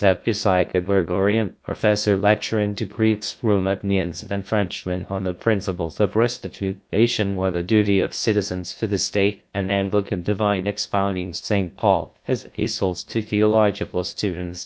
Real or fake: fake